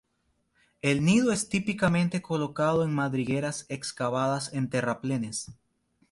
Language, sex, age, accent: Spanish, male, 19-29, Caribe: Cuba, Venezuela, Puerto Rico, República Dominicana, Panamá, Colombia caribeña, México caribeño, Costa del golfo de México